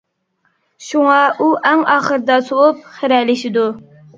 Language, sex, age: Uyghur, female, 30-39